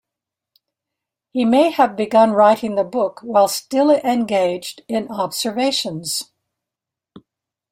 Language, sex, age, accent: English, female, 70-79, United States English